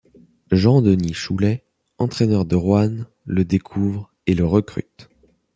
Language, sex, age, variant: French, male, under 19, Français de métropole